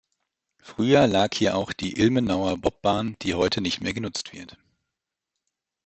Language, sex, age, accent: German, male, 30-39, Deutschland Deutsch